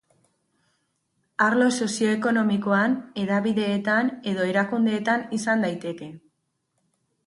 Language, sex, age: Basque, female, 40-49